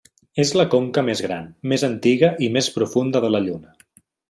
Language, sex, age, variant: Catalan, male, 19-29, Central